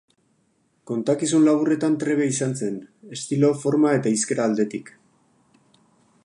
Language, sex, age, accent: Basque, male, 40-49, Erdialdekoa edo Nafarra (Gipuzkoa, Nafarroa)